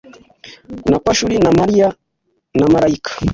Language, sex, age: Kinyarwanda, male, 19-29